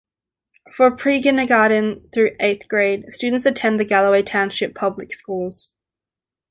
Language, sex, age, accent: English, female, 19-29, Australian English